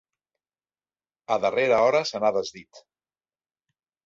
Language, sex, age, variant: Catalan, male, 40-49, Central